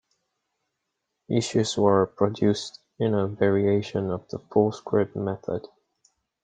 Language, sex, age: English, male, 19-29